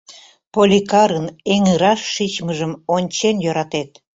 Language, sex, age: Mari, female, 70-79